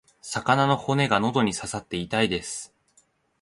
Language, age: Japanese, 19-29